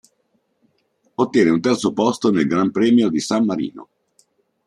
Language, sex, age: Italian, male, 50-59